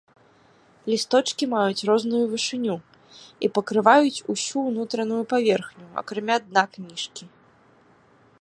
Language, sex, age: Belarusian, female, 30-39